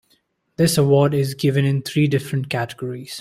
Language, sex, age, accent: English, male, 19-29, India and South Asia (India, Pakistan, Sri Lanka)